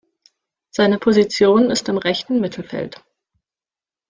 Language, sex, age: German, female, 19-29